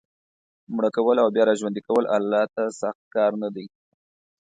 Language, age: Pashto, 30-39